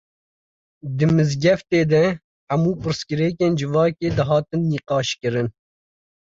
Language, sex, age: Kurdish, male, 19-29